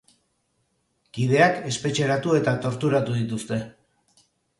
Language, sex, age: Basque, male, 40-49